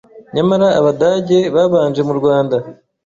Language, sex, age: Kinyarwanda, male, 19-29